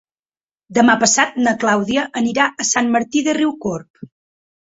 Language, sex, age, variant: Catalan, female, 19-29, Central